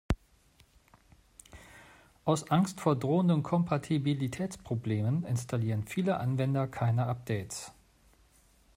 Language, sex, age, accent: German, male, 40-49, Deutschland Deutsch